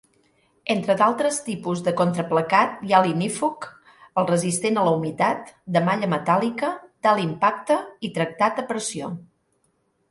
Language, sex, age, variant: Catalan, female, 50-59, Central